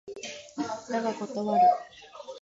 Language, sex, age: Japanese, female, 19-29